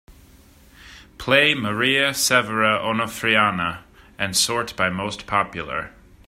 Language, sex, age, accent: English, male, 30-39, United States English